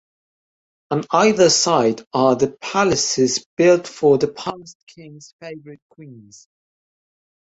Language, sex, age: English, male, 19-29